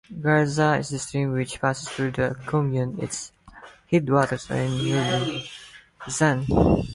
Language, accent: English, Filipino